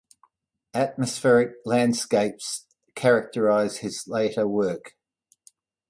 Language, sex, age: English, male, 60-69